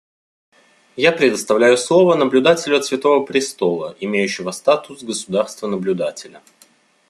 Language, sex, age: Russian, male, 19-29